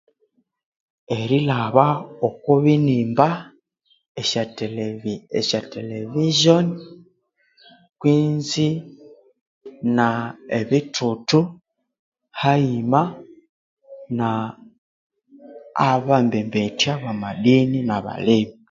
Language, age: Konzo, 19-29